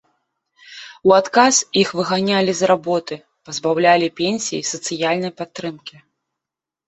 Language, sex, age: Belarusian, female, 30-39